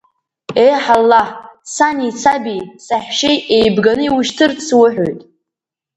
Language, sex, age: Abkhazian, female, under 19